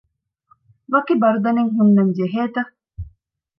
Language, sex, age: Divehi, female, 30-39